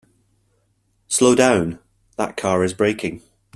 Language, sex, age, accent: English, male, 40-49, Scottish English